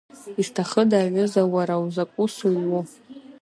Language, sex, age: Abkhazian, female, under 19